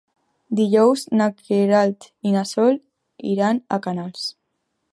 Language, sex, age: Catalan, female, under 19